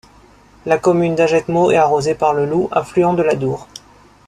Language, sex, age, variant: French, male, 30-39, Français de métropole